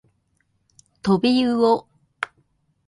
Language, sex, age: Japanese, female, 19-29